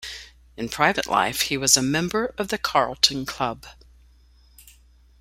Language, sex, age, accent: English, female, 50-59, United States English